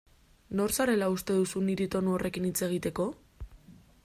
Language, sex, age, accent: Basque, female, 19-29, Mendebalekoa (Araba, Bizkaia, Gipuzkoako mendebaleko herri batzuk)